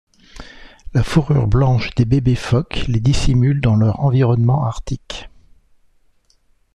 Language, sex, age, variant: French, male, 50-59, Français de métropole